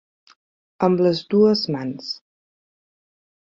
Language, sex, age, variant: Catalan, female, 40-49, Central